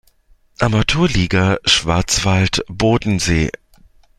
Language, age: German, 30-39